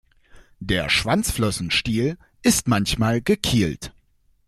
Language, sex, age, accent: German, male, under 19, Deutschland Deutsch